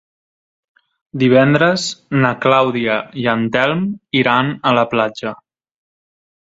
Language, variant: Catalan, Nord-Occidental